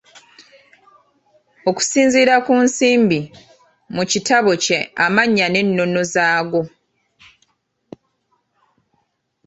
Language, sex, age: Ganda, female, 30-39